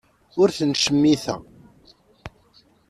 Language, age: Kabyle, 40-49